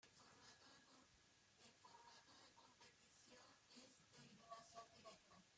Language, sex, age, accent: Spanish, female, 30-39, Caribe: Cuba, Venezuela, Puerto Rico, República Dominicana, Panamá, Colombia caribeña, México caribeño, Costa del golfo de México